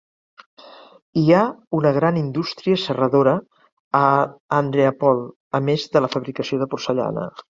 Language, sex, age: Catalan, female, 70-79